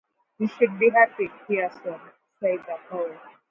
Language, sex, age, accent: English, female, 19-29, United States English